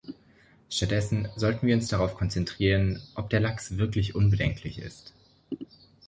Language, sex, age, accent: German, male, 19-29, Deutschland Deutsch